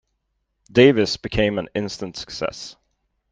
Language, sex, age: English, male, 30-39